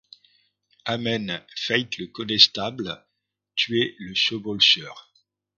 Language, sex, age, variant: French, male, 50-59, Français de métropole